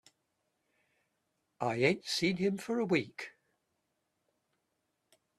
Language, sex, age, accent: English, male, 70-79, England English